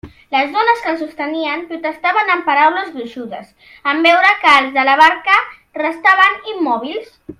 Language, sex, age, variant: Catalan, male, under 19, Central